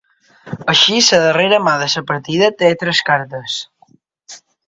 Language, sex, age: Catalan, male, under 19